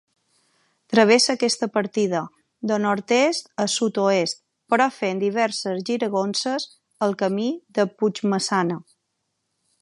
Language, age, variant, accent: Catalan, 30-39, Balear, balear; Palma